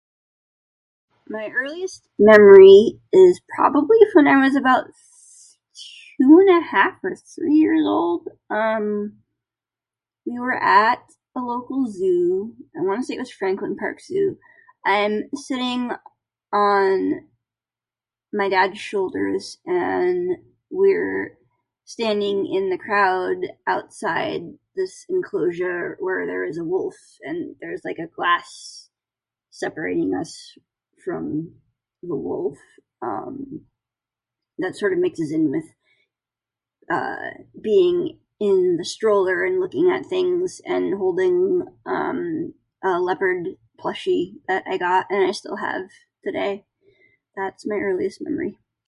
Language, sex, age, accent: English, female, 30-39, United States English